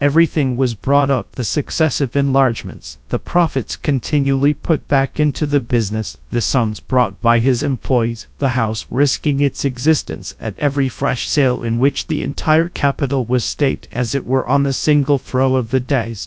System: TTS, GradTTS